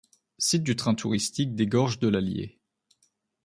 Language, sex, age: French, female, 19-29